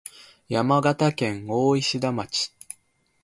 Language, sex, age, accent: Japanese, male, 19-29, 標準語